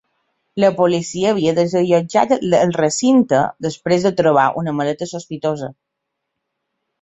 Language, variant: Catalan, Balear